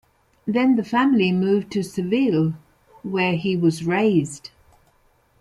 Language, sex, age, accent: English, female, 50-59, England English